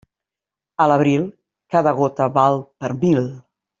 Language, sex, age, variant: Catalan, female, 50-59, Nord-Occidental